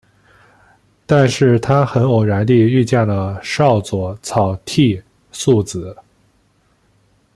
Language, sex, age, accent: Chinese, male, 19-29, 出生地：河南省